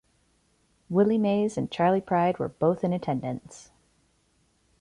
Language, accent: English, United States English